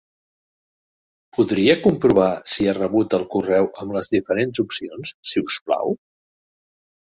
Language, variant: Catalan, Central